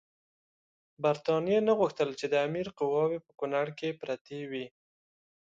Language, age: Pashto, 30-39